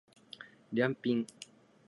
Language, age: Japanese, 30-39